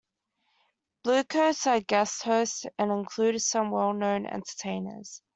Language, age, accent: English, under 19, Australian English